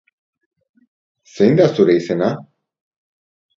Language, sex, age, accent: Basque, male, 40-49, Erdialdekoa edo Nafarra (Gipuzkoa, Nafarroa)